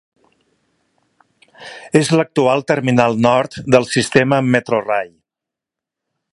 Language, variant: Catalan, Central